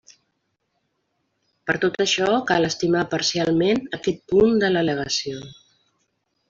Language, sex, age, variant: Catalan, female, 50-59, Central